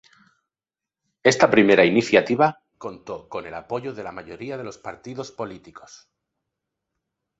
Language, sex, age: Spanish, male, 50-59